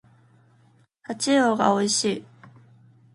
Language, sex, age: Japanese, female, 19-29